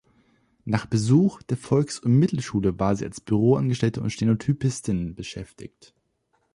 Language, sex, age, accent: German, male, 19-29, Deutschland Deutsch